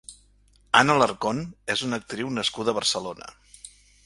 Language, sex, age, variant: Catalan, male, 50-59, Central